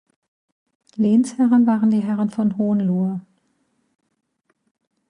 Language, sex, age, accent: German, female, 50-59, Deutschland Deutsch